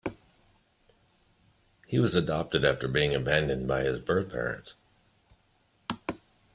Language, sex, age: English, male, 50-59